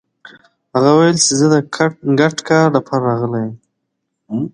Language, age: Pashto, 19-29